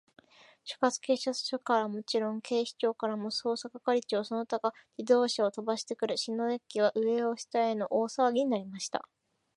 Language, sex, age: Japanese, female, under 19